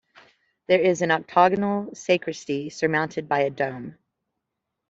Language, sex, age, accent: English, female, 50-59, United States English